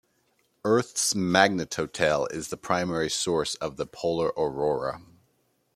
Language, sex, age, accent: English, male, 30-39, United States English